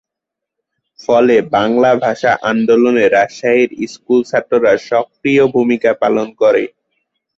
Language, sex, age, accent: Bengali, male, 19-29, Native